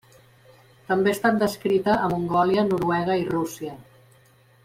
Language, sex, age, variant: Catalan, female, 50-59, Central